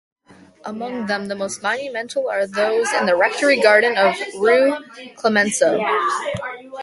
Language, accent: English, United States English